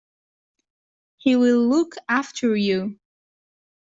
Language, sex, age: English, female, 19-29